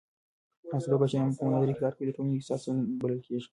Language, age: Pashto, 19-29